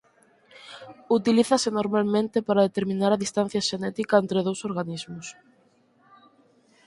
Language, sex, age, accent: Galician, female, 19-29, Normativo (estándar)